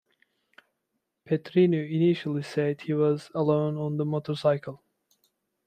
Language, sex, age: English, male, 19-29